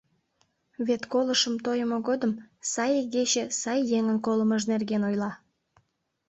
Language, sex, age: Mari, female, 19-29